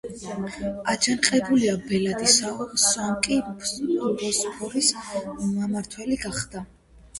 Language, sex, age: Georgian, female, under 19